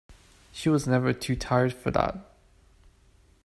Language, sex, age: English, male, 19-29